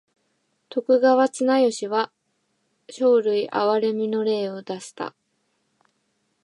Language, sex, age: Japanese, female, 19-29